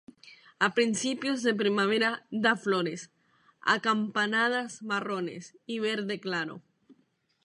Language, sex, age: Spanish, female, 19-29